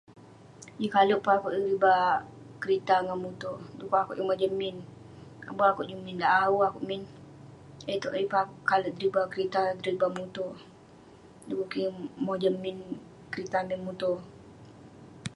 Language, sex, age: Western Penan, female, under 19